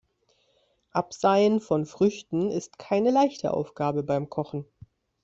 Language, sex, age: German, female, 30-39